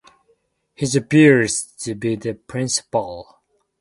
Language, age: English, 19-29